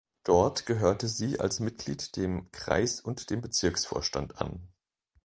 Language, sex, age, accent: German, male, 40-49, Deutschland Deutsch